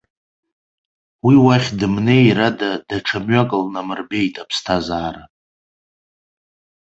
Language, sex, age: Abkhazian, male, 30-39